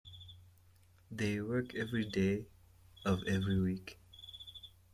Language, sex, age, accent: English, male, 19-29, Southern African (South Africa, Zimbabwe, Namibia)